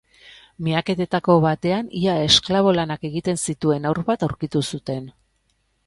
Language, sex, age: Basque, female, 40-49